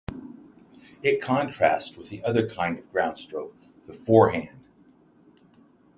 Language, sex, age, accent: English, male, 50-59, United States English